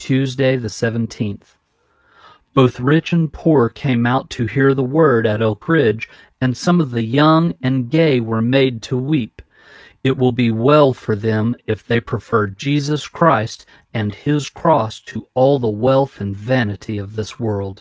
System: none